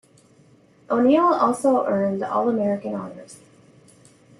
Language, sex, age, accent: English, female, 50-59, United States English